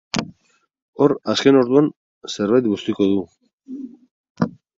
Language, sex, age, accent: Basque, male, 60-69, Mendebalekoa (Araba, Bizkaia, Gipuzkoako mendebaleko herri batzuk)